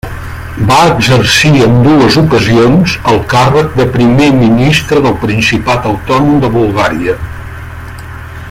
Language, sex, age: Catalan, male, 60-69